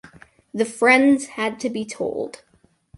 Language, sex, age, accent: English, male, under 19, Canadian English